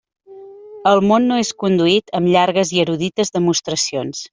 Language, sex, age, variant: Catalan, female, 30-39, Central